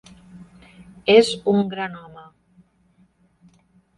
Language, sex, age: Catalan, female, 40-49